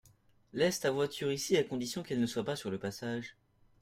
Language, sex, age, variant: French, male, under 19, Français de métropole